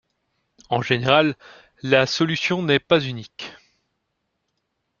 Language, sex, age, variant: French, male, 19-29, Français de métropole